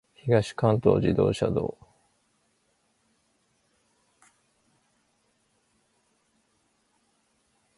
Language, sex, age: Japanese, male, 30-39